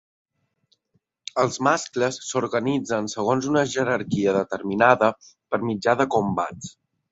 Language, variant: Catalan, Balear